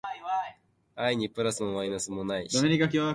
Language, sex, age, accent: Japanese, male, 19-29, 標準語